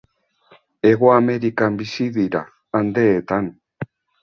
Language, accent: Basque, Mendebalekoa (Araba, Bizkaia, Gipuzkoako mendebaleko herri batzuk)